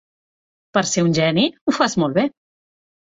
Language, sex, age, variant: Catalan, female, 40-49, Central